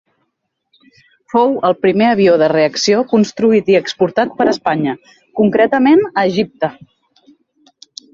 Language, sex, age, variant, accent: Catalan, female, 30-39, Central, Oriental